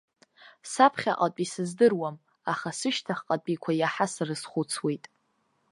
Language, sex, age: Abkhazian, female, 19-29